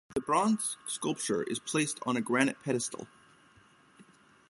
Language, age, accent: English, 19-29, United States English